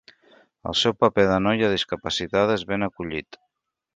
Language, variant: Catalan, Central